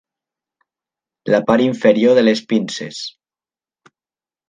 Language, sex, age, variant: Catalan, male, 40-49, Nord-Occidental